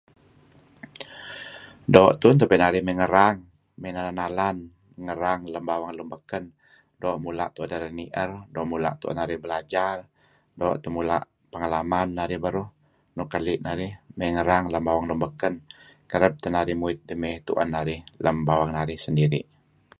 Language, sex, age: Kelabit, male, 50-59